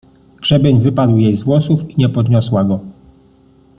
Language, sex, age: Polish, male, 30-39